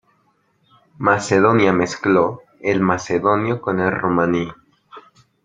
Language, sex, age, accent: Spanish, male, 19-29, México